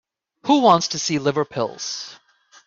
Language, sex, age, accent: English, male, 30-39, United States English